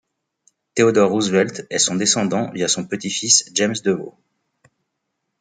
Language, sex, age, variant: French, male, 40-49, Français de métropole